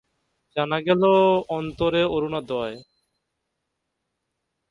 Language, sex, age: Bengali, male, 19-29